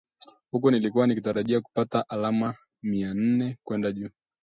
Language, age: Swahili, 19-29